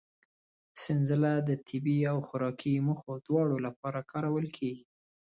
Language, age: Pashto, 30-39